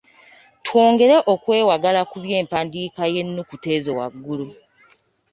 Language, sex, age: Ganda, female, 19-29